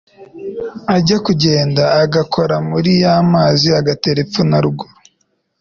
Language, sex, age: Kinyarwanda, male, under 19